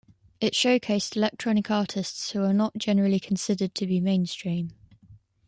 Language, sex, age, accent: English, female, 19-29, England English